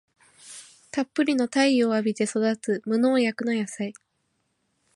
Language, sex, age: Japanese, female, 19-29